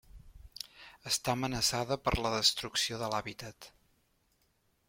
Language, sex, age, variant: Catalan, male, 40-49, Central